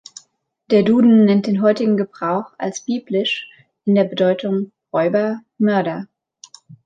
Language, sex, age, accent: German, female, 19-29, Deutschland Deutsch